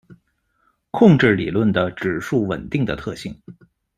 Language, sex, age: Chinese, male, 19-29